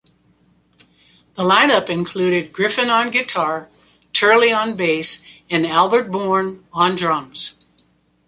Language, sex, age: English, female, 70-79